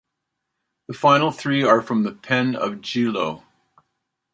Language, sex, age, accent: English, male, 60-69, Canadian English